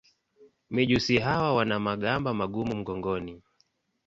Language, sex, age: Swahili, male, 19-29